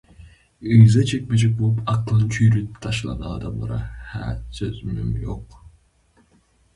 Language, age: Turkmen, 19-29